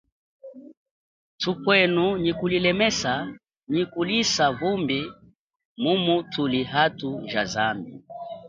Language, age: Chokwe, 30-39